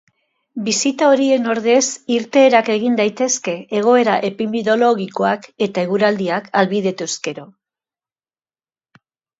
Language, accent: Basque, Mendebalekoa (Araba, Bizkaia, Gipuzkoako mendebaleko herri batzuk)